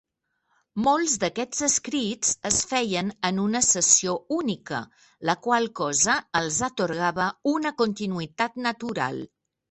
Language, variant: Catalan, Septentrional